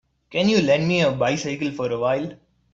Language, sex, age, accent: English, male, 19-29, India and South Asia (India, Pakistan, Sri Lanka)